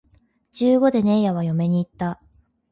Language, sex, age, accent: Japanese, female, 30-39, 標準語